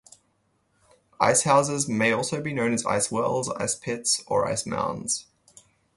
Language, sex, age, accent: English, male, 19-29, Australian English